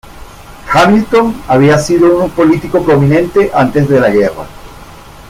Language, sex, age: Spanish, male, 50-59